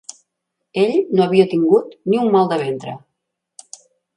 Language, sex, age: Catalan, female, 60-69